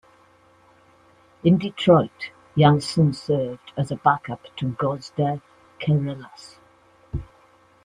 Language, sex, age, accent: English, female, 60-69, Welsh English